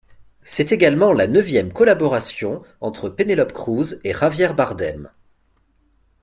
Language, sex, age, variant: French, male, 19-29, Français de métropole